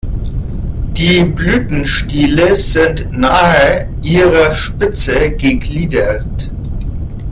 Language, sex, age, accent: German, male, 30-39, Deutschland Deutsch